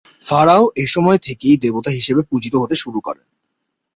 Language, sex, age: Bengali, male, 19-29